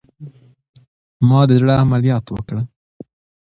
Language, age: Pashto, 19-29